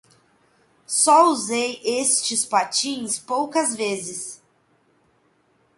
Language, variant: Portuguese, Portuguese (Brasil)